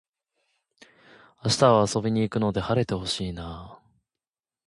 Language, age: Japanese, 19-29